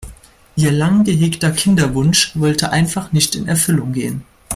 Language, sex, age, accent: German, male, 19-29, Deutschland Deutsch